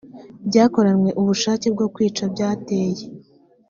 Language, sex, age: Kinyarwanda, female, under 19